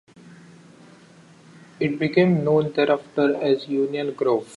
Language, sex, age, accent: English, male, 19-29, India and South Asia (India, Pakistan, Sri Lanka)